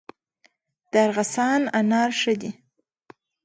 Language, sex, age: Pashto, female, 19-29